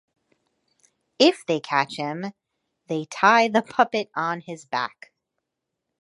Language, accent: English, United States English